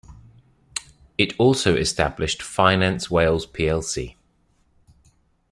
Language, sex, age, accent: English, male, 30-39, England English